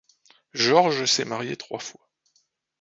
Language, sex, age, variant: French, male, 50-59, Français de métropole